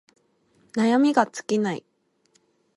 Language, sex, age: Japanese, female, 19-29